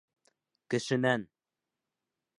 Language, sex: Bashkir, male